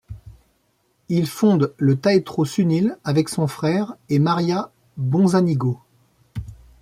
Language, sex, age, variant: French, male, 40-49, Français de métropole